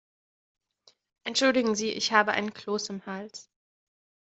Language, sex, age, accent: German, female, 30-39, Deutschland Deutsch